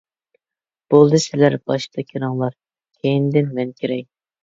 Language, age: Uyghur, 19-29